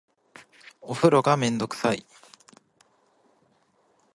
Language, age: Japanese, 19-29